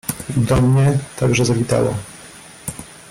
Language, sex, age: Polish, male, 40-49